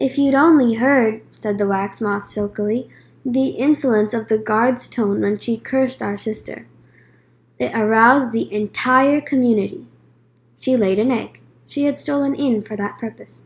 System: none